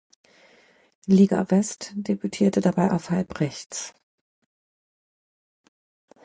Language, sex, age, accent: German, female, 50-59, Deutschland Deutsch